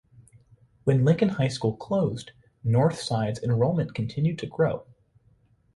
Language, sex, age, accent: English, male, 19-29, United States English